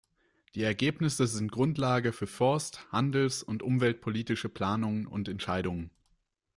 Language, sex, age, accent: German, male, 19-29, Deutschland Deutsch